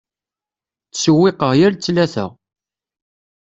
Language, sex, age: Kabyle, male, 30-39